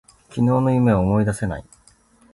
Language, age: Japanese, 40-49